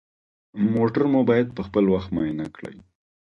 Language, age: Pashto, 19-29